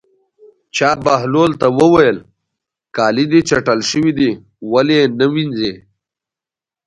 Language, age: Pashto, 19-29